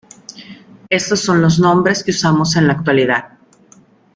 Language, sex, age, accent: Spanish, female, 30-39, México